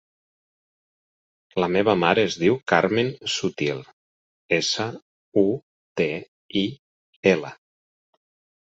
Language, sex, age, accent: Catalan, male, 40-49, occidental